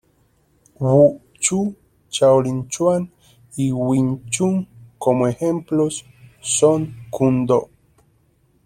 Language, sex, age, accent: Spanish, male, 19-29, Caribe: Cuba, Venezuela, Puerto Rico, República Dominicana, Panamá, Colombia caribeña, México caribeño, Costa del golfo de México